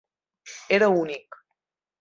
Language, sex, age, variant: Catalan, female, 30-39, Central